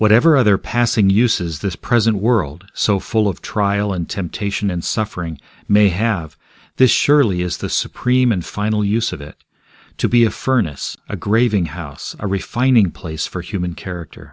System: none